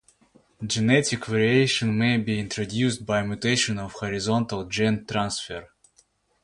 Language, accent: English, Welsh English